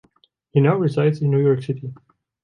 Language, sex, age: English, male, 19-29